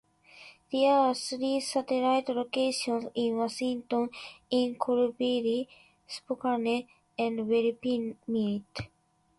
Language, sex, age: English, female, 19-29